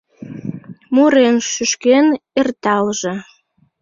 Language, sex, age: Mari, female, 19-29